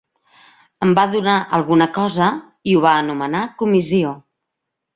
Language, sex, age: Catalan, female, 40-49